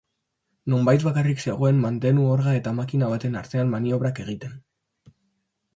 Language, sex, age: Basque, male, under 19